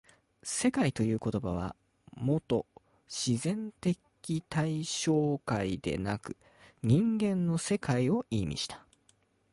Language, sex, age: Japanese, male, 19-29